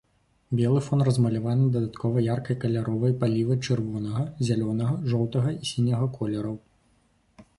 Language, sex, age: Belarusian, male, 19-29